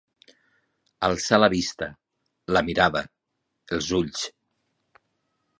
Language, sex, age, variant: Catalan, male, 50-59, Septentrional